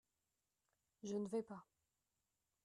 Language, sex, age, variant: French, female, 30-39, Français de métropole